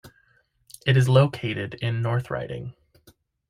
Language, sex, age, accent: English, male, 30-39, United States English